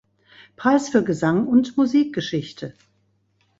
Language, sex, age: German, female, 60-69